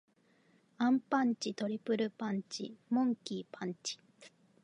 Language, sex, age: Japanese, female, 19-29